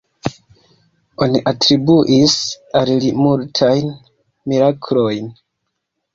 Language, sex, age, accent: Esperanto, male, 19-29, Internacia